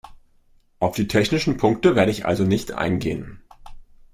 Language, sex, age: German, male, 30-39